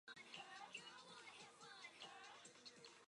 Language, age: English, under 19